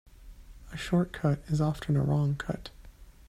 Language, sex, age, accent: English, male, 30-39, United States English